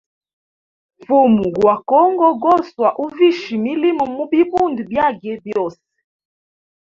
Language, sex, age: Hemba, female, 19-29